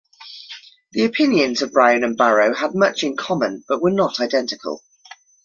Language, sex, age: English, female, 30-39